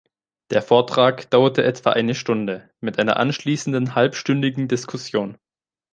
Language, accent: German, Deutschland Deutsch